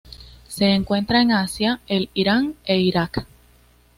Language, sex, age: Spanish, female, 19-29